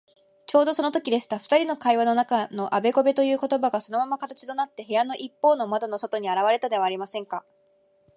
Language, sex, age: Japanese, female, 19-29